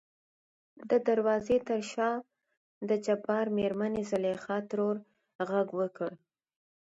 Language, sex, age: Pashto, female, 40-49